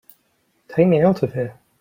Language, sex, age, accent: English, male, 30-39, England English